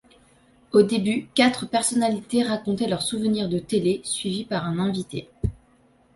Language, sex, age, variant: French, female, 19-29, Français de métropole